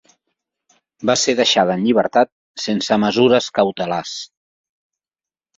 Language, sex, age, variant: Catalan, male, 50-59, Central